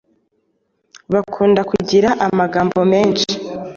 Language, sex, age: Kinyarwanda, female, 19-29